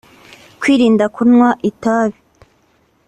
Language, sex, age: Kinyarwanda, female, 19-29